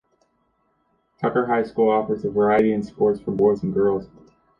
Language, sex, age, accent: English, male, 30-39, United States English